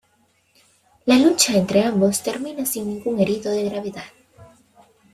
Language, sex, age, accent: Spanish, female, 19-29, América central